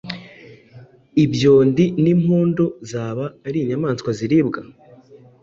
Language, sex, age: Kinyarwanda, male, 19-29